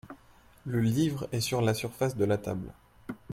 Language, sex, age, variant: French, male, 19-29, Français de métropole